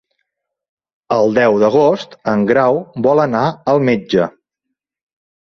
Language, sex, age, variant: Catalan, male, 40-49, Central